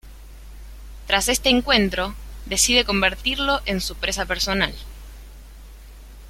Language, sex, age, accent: Spanish, female, 19-29, Rioplatense: Argentina, Uruguay, este de Bolivia, Paraguay